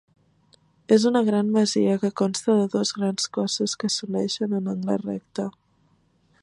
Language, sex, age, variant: Catalan, female, 19-29, Central